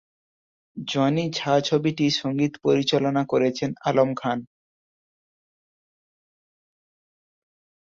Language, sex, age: Bengali, male, 19-29